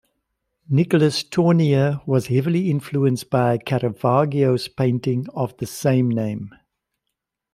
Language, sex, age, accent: English, male, 50-59, Southern African (South Africa, Zimbabwe, Namibia)